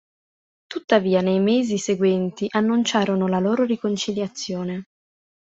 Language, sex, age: Italian, female, 19-29